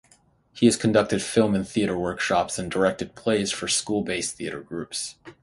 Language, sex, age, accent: English, male, 30-39, United States English; Canadian English